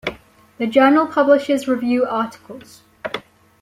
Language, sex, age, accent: English, female, under 19, England English